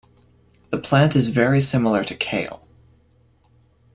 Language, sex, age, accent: English, male, 19-29, Canadian English